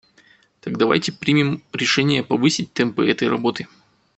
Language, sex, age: Russian, male, 30-39